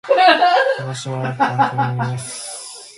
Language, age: Japanese, 19-29